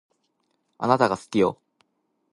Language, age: Japanese, 19-29